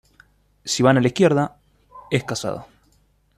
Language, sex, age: Spanish, male, 19-29